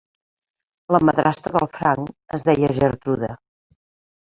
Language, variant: Catalan, Central